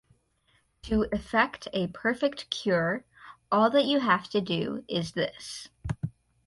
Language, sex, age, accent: English, female, 19-29, United States English